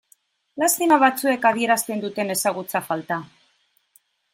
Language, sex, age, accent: Basque, female, 40-49, Mendebalekoa (Araba, Bizkaia, Gipuzkoako mendebaleko herri batzuk)